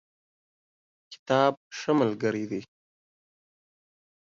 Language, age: Pashto, 19-29